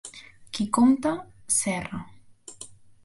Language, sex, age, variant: Catalan, female, under 19, Central